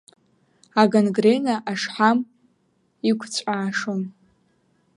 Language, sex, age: Abkhazian, female, 19-29